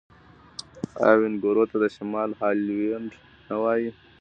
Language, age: Pashto, under 19